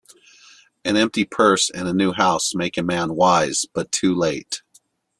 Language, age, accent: English, 40-49, United States English